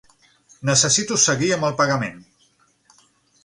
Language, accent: Catalan, central; septentrional